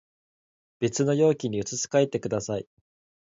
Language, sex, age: Japanese, male, 19-29